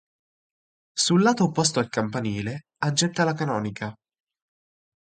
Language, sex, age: Italian, male, 19-29